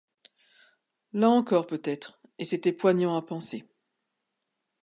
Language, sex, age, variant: French, female, 50-59, Français de métropole